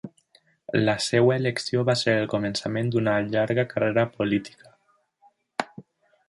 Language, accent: Catalan, valencià